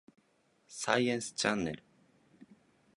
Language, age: Japanese, 19-29